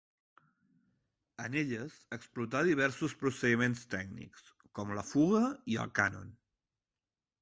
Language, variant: Catalan, Central